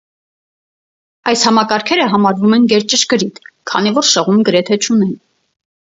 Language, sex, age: Armenian, female, 30-39